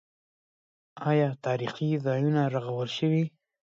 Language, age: Pashto, 19-29